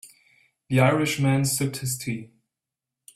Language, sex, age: English, male, 19-29